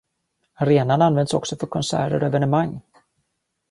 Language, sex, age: Swedish, male, 40-49